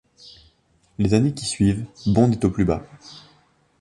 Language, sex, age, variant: French, male, under 19, Français de métropole